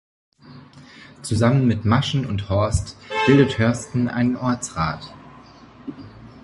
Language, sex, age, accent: German, male, 19-29, Deutschland Deutsch